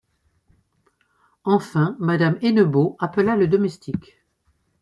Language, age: French, 60-69